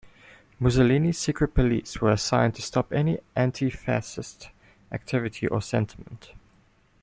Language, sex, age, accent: English, male, 19-29, Southern African (South Africa, Zimbabwe, Namibia)